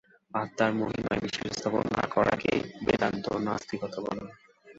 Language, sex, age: Bengali, male, 19-29